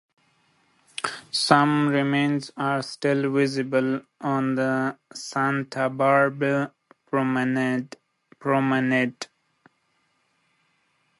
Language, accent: English, United States English